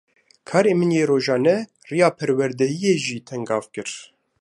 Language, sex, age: Kurdish, male, 19-29